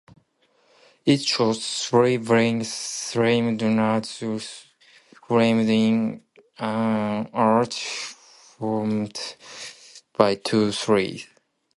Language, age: English, 19-29